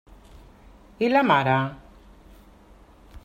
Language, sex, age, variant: Catalan, female, 60-69, Central